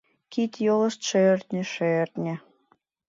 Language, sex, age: Mari, female, 19-29